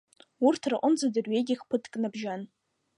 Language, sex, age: Abkhazian, female, under 19